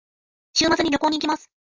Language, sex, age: Japanese, female, 30-39